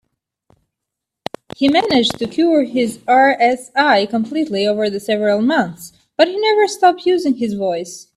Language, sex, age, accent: English, female, 19-29, United States English